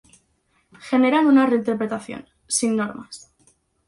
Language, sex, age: Spanish, female, under 19